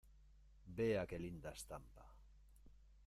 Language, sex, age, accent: Spanish, male, 40-49, España: Norte peninsular (Asturias, Castilla y León, Cantabria, País Vasco, Navarra, Aragón, La Rioja, Guadalajara, Cuenca)